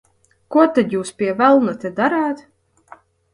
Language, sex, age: Latvian, female, 19-29